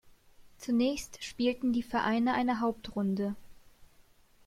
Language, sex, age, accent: German, female, 19-29, Deutschland Deutsch